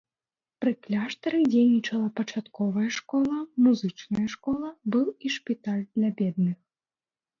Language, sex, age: Belarusian, female, under 19